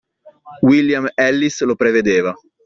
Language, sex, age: Italian, male, 19-29